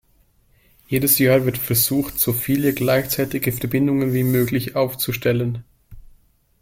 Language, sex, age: German, male, 30-39